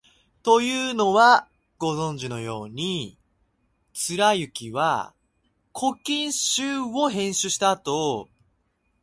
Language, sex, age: Japanese, male, 19-29